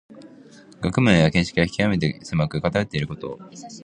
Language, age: Japanese, 19-29